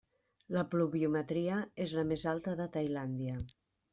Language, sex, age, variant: Catalan, female, 50-59, Central